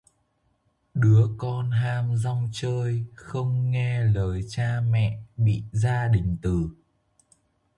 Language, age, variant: Vietnamese, 19-29, Hà Nội